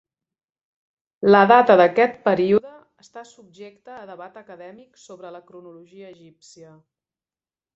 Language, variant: Catalan, Central